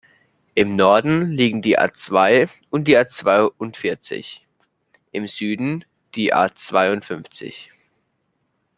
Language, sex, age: German, male, under 19